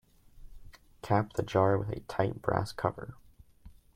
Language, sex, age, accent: English, male, 19-29, United States English